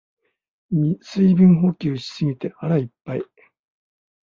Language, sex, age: Japanese, male, 60-69